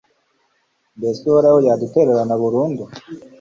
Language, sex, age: Kinyarwanda, male, 19-29